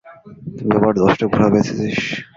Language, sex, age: Bengali, male, 19-29